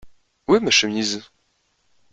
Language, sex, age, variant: French, male, 19-29, Français de métropole